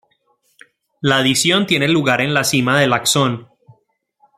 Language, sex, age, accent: Spanish, male, 19-29, Andino-Pacífico: Colombia, Perú, Ecuador, oeste de Bolivia y Venezuela andina